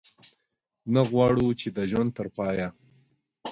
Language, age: Pashto, 40-49